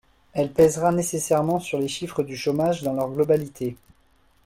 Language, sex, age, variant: French, male, 19-29, Français de métropole